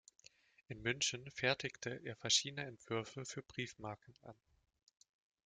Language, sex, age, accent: German, male, 19-29, Deutschland Deutsch